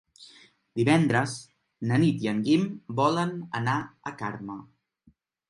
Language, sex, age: Catalan, male, 19-29